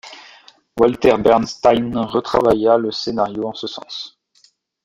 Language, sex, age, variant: French, male, 30-39, Français de métropole